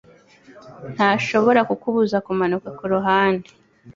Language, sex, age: Kinyarwanda, female, 30-39